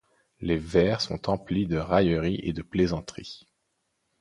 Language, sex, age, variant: French, male, 19-29, Français de métropole